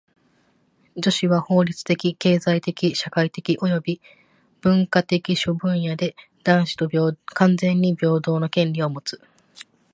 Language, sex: Japanese, female